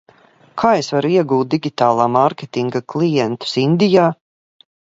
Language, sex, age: Latvian, female, 50-59